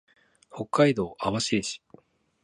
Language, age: Japanese, 30-39